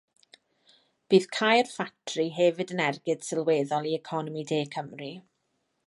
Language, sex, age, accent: Welsh, female, 30-39, Y Deyrnas Unedig Cymraeg